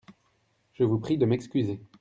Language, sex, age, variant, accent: French, male, 30-39, Français d'Europe, Français de Belgique